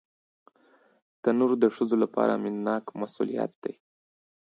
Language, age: Pashto, 19-29